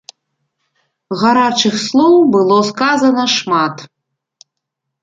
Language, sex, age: Belarusian, female, 40-49